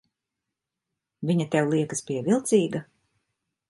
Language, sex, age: Latvian, female, 50-59